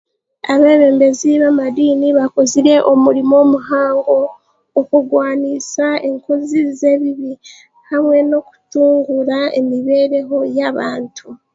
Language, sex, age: Chiga, female, 19-29